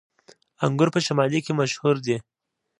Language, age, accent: Pashto, 19-29, معیاري پښتو